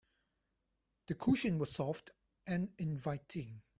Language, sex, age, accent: English, male, 30-39, Hong Kong English